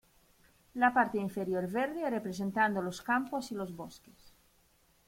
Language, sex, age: Spanish, female, 30-39